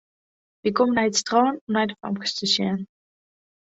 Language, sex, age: Western Frisian, female, under 19